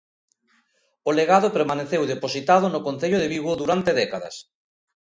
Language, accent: Galician, Oriental (común en zona oriental)